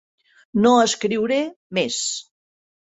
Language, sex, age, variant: Catalan, female, 60-69, Central